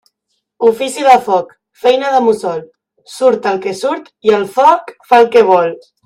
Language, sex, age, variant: Catalan, male, 40-49, Central